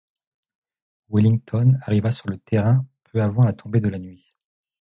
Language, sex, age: French, male, 30-39